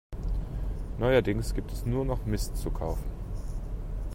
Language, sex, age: German, male, 30-39